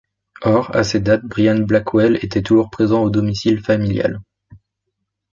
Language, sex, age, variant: French, male, 19-29, Français de métropole